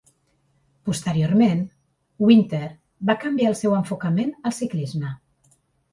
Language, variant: Catalan, Central